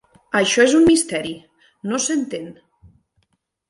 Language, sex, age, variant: Catalan, female, 40-49, Nord-Occidental